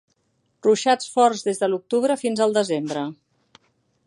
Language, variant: Catalan, Central